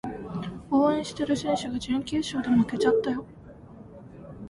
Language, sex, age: Japanese, female, 19-29